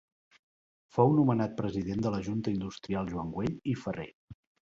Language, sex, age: Catalan, male, 50-59